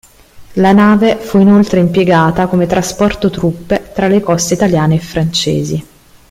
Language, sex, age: Italian, female, 30-39